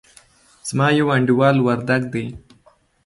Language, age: Pashto, 19-29